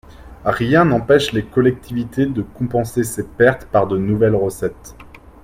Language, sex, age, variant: French, male, 19-29, Français de métropole